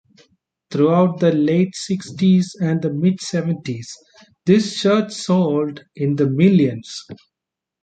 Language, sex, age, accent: English, male, 30-39, India and South Asia (India, Pakistan, Sri Lanka)